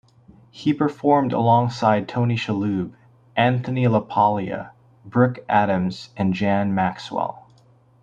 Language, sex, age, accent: English, male, 19-29, United States English